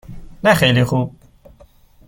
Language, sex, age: Persian, male, 19-29